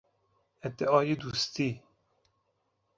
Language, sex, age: Persian, male, 30-39